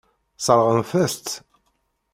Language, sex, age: Kabyle, male, 50-59